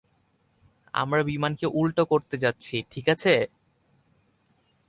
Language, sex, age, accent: Bengali, male, under 19, প্রমিত